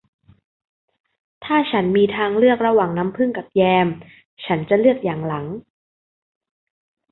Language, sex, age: Thai, female, 19-29